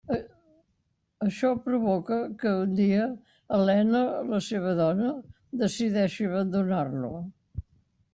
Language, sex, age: Catalan, female, 90+